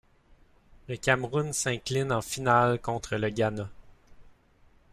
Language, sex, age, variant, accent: French, male, 19-29, Français d'Amérique du Nord, Français du Canada